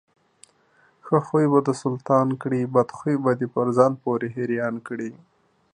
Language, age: Pashto, 30-39